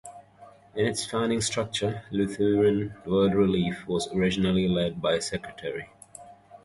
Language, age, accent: English, 19-29, England English